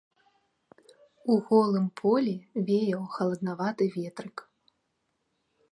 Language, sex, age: Belarusian, female, 19-29